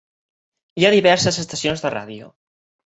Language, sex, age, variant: Catalan, male, 19-29, Balear